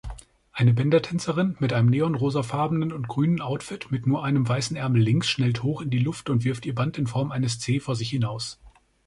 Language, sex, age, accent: German, male, 19-29, Deutschland Deutsch